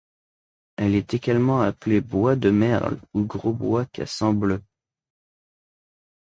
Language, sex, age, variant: French, male, under 19, Français de métropole